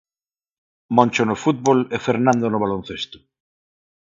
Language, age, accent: Galician, 30-39, Normativo (estándar); Neofalante